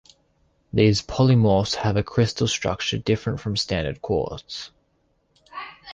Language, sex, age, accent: English, male, under 19, Australian English